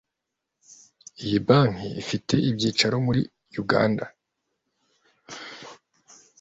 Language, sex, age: Kinyarwanda, male, 19-29